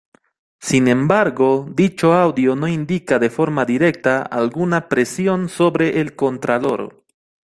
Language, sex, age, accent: Spanish, male, 19-29, Rioplatense: Argentina, Uruguay, este de Bolivia, Paraguay